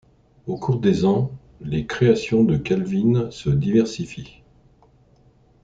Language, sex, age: French, male, 60-69